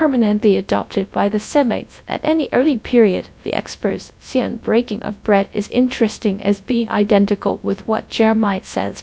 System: TTS, GradTTS